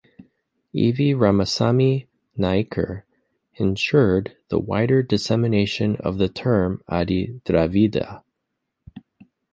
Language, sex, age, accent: English, male, 30-39, United States English